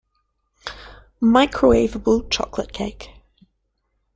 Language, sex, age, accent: English, female, 19-29, Australian English